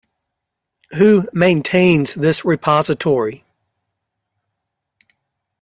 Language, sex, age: English, male, 50-59